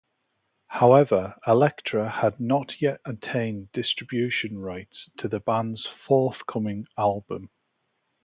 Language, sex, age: English, male, 19-29